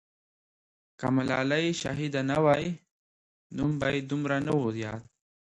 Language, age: Pashto, 19-29